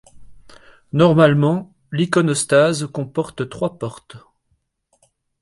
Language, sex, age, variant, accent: French, male, 30-39, Français d'Europe, Français de Belgique